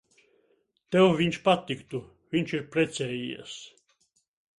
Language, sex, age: Latvian, male, 60-69